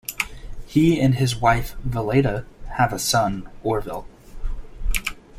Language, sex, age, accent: English, male, under 19, United States English